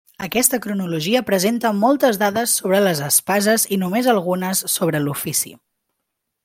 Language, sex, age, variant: Catalan, female, 19-29, Central